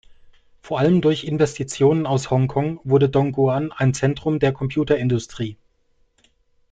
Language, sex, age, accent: German, male, 30-39, Deutschland Deutsch